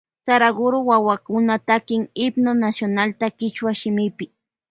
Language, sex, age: Loja Highland Quichua, female, 19-29